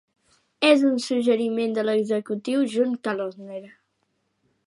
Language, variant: Catalan, Nord-Occidental